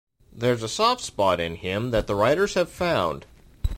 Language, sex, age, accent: English, male, 30-39, United States English